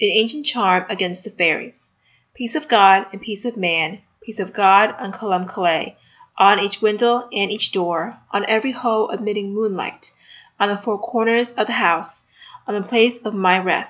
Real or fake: real